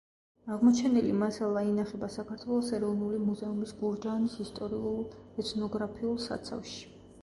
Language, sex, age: Georgian, female, 30-39